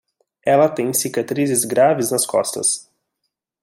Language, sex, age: Portuguese, male, 19-29